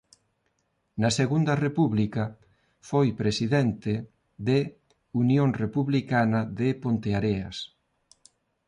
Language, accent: Galician, Neofalante